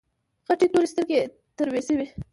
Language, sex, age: Pashto, female, under 19